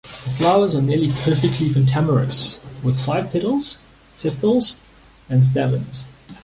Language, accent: English, Southern African (South Africa, Zimbabwe, Namibia)